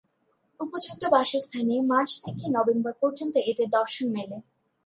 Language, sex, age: Bengali, female, under 19